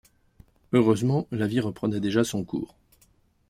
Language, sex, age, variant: French, male, 50-59, Français de métropole